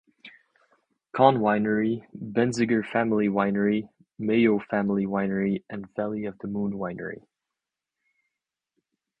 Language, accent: English, United States English